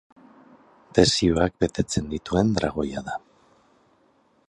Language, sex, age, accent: Basque, male, 50-59, Erdialdekoa edo Nafarra (Gipuzkoa, Nafarroa)